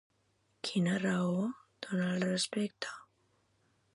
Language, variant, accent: Catalan, Central, central